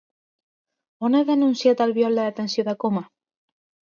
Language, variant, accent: Catalan, Central, central